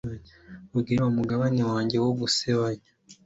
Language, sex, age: Kinyarwanda, male, 19-29